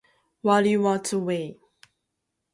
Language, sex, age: English, female, 19-29